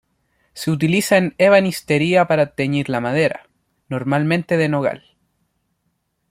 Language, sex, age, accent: Spanish, male, 19-29, Chileno: Chile, Cuyo